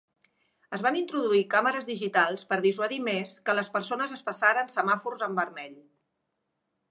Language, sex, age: Catalan, female, 50-59